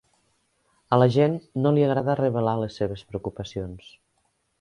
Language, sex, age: Catalan, female, 50-59